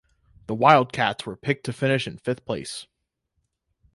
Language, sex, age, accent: English, male, 19-29, United States English